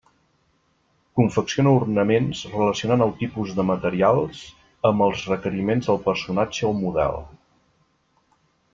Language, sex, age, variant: Catalan, male, 40-49, Central